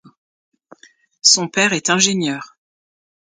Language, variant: French, Français de métropole